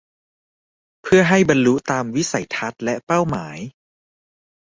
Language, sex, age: Thai, male, 19-29